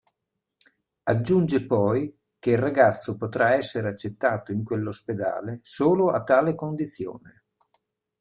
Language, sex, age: Italian, male, 60-69